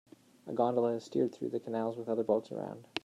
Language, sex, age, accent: English, male, 30-39, Canadian English